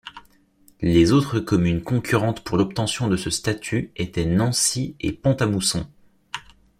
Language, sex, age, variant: French, male, 19-29, Français de métropole